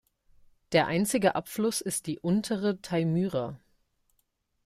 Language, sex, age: German, female, 19-29